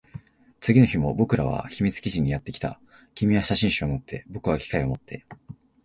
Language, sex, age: Japanese, male, 19-29